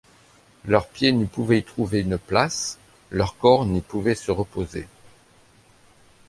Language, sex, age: French, male, 50-59